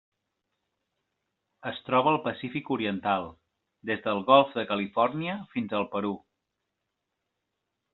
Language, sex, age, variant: Catalan, male, 40-49, Central